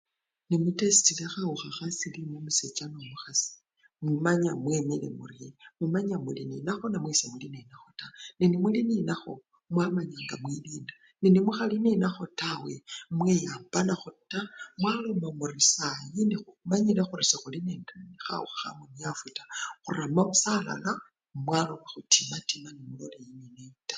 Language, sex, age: Luyia, female, 50-59